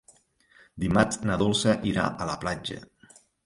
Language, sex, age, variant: Catalan, male, 40-49, Nord-Occidental